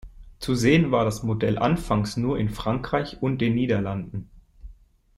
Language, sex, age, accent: German, male, 19-29, Deutschland Deutsch